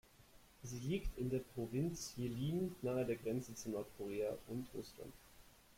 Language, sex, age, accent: German, male, 19-29, Deutschland Deutsch